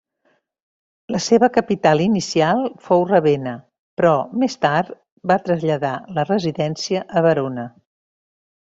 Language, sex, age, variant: Catalan, female, 60-69, Central